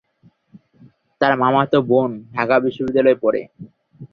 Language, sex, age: Bengali, male, 19-29